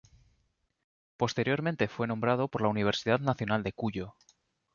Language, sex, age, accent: Spanish, male, 30-39, España: Norte peninsular (Asturias, Castilla y León, Cantabria, País Vasco, Navarra, Aragón, La Rioja, Guadalajara, Cuenca)